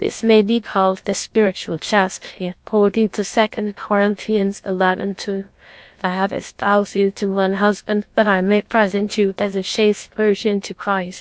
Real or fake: fake